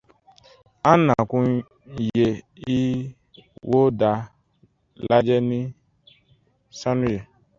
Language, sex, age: Dyula, male, 19-29